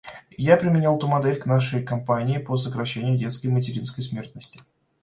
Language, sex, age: Russian, male, 19-29